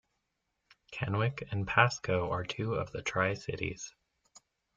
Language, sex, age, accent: English, male, 19-29, United States English